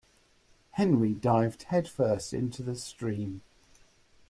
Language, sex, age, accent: English, male, 40-49, England English